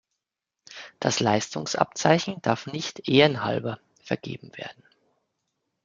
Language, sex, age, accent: German, male, 30-39, Deutschland Deutsch